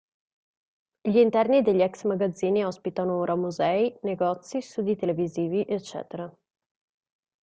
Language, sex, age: Italian, female, 19-29